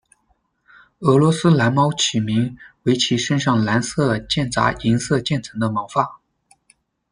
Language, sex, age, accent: Chinese, male, 30-39, 出生地：江苏省